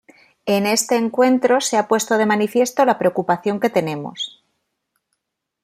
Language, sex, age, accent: Spanish, female, 40-49, España: Norte peninsular (Asturias, Castilla y León, Cantabria, País Vasco, Navarra, Aragón, La Rioja, Guadalajara, Cuenca)